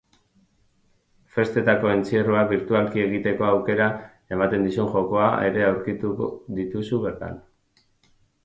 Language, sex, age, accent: Basque, male, 40-49, Mendebalekoa (Araba, Bizkaia, Gipuzkoako mendebaleko herri batzuk)